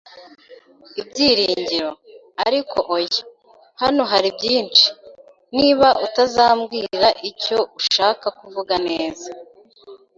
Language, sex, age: Kinyarwanda, female, 19-29